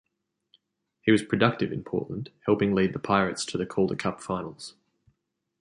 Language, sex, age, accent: English, male, 19-29, Australian English